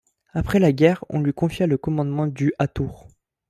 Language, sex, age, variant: French, male, 19-29, Français de métropole